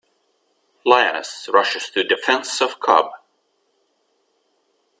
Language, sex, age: English, male, 40-49